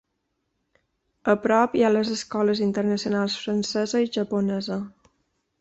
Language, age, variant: Catalan, 30-39, Balear